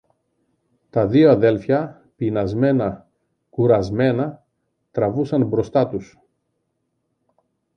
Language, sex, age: Greek, male, 40-49